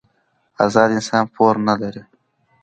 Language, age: Pashto, under 19